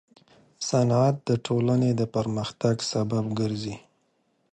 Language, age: Pashto, 40-49